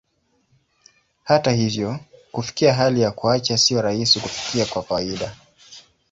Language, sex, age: Swahili, male, 19-29